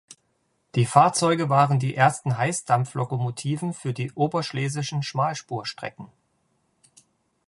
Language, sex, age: German, male, 40-49